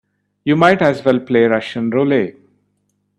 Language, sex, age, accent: English, male, 40-49, India and South Asia (India, Pakistan, Sri Lanka)